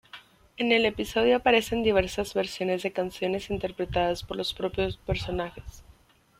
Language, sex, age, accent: Spanish, female, 19-29, México